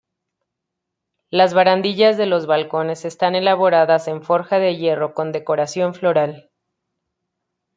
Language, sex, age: Spanish, female, 30-39